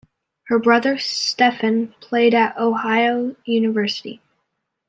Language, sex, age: English, female, under 19